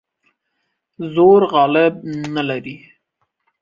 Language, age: Pashto, under 19